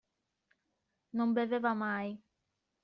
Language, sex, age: Italian, female, 19-29